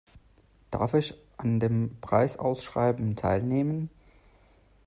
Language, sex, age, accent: German, male, 30-39, Deutschland Deutsch